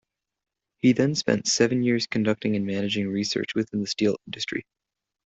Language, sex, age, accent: English, male, under 19, United States English